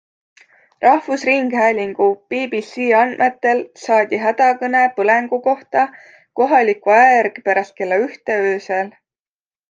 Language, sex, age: Estonian, female, 19-29